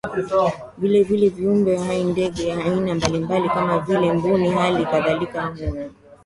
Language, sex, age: Swahili, female, 19-29